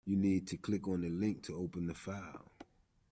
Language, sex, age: English, male, 50-59